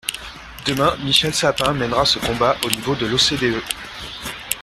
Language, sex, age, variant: French, male, 19-29, Français de métropole